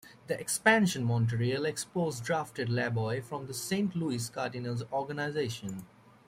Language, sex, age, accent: English, male, 19-29, United States English